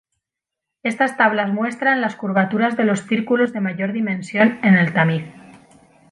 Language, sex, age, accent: Spanish, female, 40-49, España: Centro-Sur peninsular (Madrid, Toledo, Castilla-La Mancha)